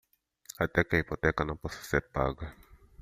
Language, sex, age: Portuguese, male, 30-39